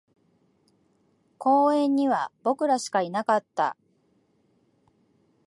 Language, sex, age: Japanese, female, 40-49